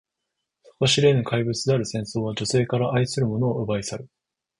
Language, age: Japanese, 19-29